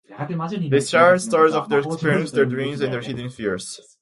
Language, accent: English, United States English